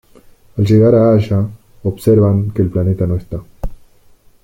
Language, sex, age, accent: Spanish, male, 30-39, Rioplatense: Argentina, Uruguay, este de Bolivia, Paraguay